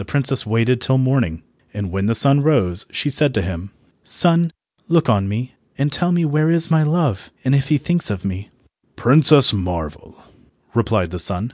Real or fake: real